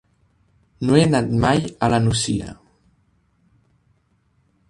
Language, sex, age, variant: Catalan, male, 19-29, Central